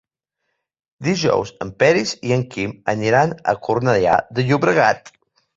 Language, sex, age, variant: Catalan, male, 40-49, Central